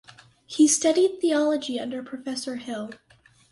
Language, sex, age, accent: English, female, under 19, United States English